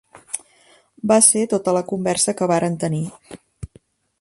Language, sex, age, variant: Catalan, female, 19-29, Central